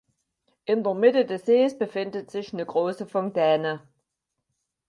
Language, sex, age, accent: German, female, 50-59, Deutschland Deutsch